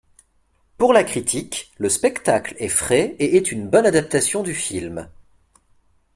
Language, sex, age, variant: French, male, 19-29, Français de métropole